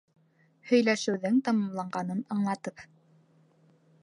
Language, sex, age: Bashkir, female, 19-29